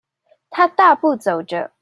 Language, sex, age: Chinese, female, 19-29